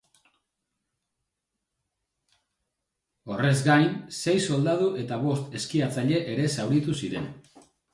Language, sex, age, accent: Basque, male, 30-39, Mendebalekoa (Araba, Bizkaia, Gipuzkoako mendebaleko herri batzuk)